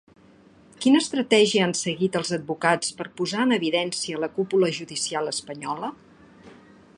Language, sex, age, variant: Catalan, female, 50-59, Central